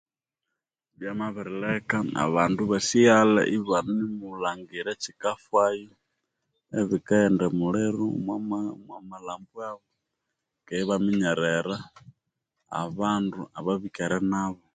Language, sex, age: Konzo, male, 30-39